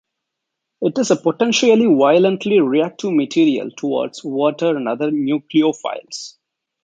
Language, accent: English, India and South Asia (India, Pakistan, Sri Lanka)